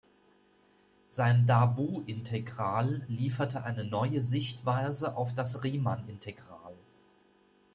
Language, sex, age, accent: German, male, 50-59, Deutschland Deutsch